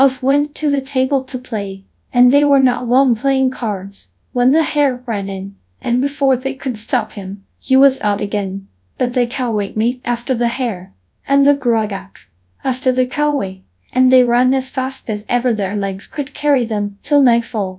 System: TTS, GradTTS